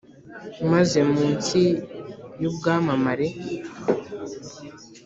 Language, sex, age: Kinyarwanda, male, under 19